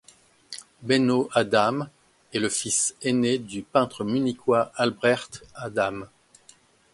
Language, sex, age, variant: French, male, 60-69, Français de métropole